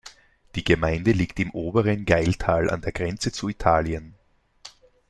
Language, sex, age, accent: German, male, 19-29, Österreichisches Deutsch